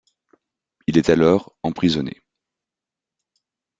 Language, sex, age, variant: French, male, 19-29, Français de métropole